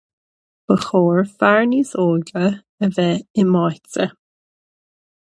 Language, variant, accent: Irish, Gaeilge na Mumhan, Cainteoir líofa, ní ó dhúchas